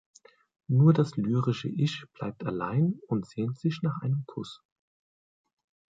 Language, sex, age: German, male, 30-39